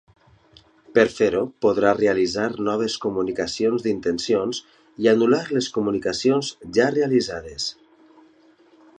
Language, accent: Catalan, valencià